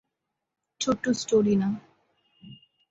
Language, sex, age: Bengali, female, 19-29